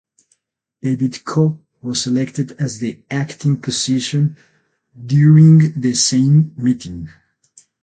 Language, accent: English, United States English